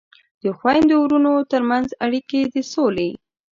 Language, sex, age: Pashto, female, under 19